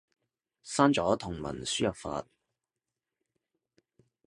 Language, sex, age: Cantonese, male, 19-29